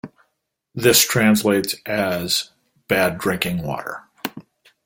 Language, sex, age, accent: English, male, 60-69, United States English